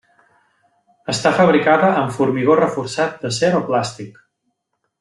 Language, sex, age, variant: Catalan, male, 30-39, Central